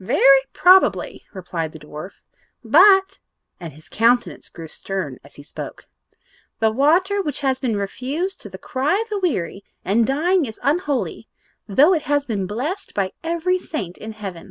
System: none